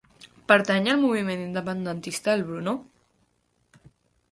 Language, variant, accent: Catalan, Central, central